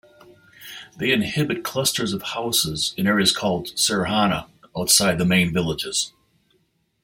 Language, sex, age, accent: English, male, 60-69, United States English